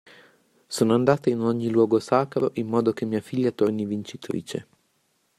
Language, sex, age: Italian, male, under 19